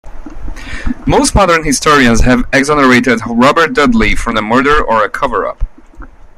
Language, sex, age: English, male, 30-39